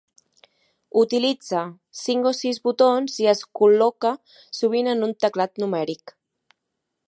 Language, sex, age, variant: Catalan, female, 19-29, Central